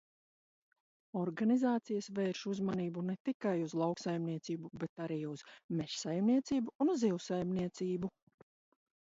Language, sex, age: Latvian, female, 40-49